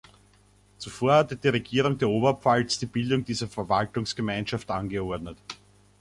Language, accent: German, Österreichisches Deutsch